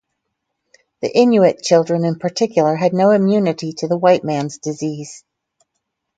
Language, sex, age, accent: English, female, 60-69, United States English